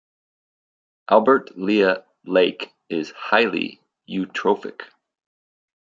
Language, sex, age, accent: English, male, 50-59, United States English